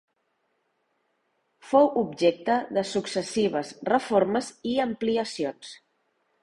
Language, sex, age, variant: Catalan, female, 40-49, Septentrional